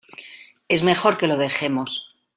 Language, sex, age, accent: Spanish, female, 50-59, España: Norte peninsular (Asturias, Castilla y León, Cantabria, País Vasco, Navarra, Aragón, La Rioja, Guadalajara, Cuenca)